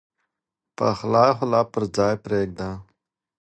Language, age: Pashto, 19-29